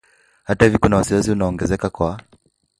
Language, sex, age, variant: Swahili, male, 19-29, Kiswahili cha Bara ya Kenya